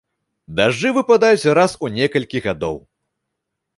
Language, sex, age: Belarusian, male, 19-29